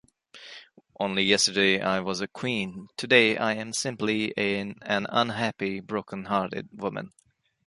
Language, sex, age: English, male, 19-29